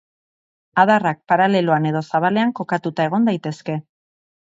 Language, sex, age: Basque, female, 40-49